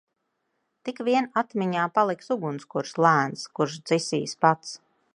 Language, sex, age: Latvian, female, 40-49